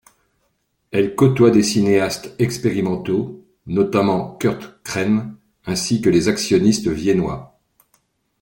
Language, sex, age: French, male, 50-59